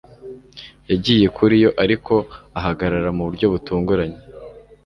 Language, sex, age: Kinyarwanda, male, 19-29